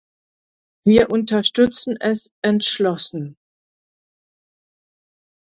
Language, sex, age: German, female, 50-59